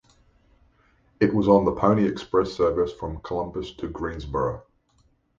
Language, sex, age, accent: English, male, 50-59, Australian English